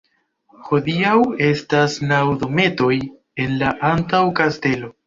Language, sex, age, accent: Esperanto, male, 19-29, Internacia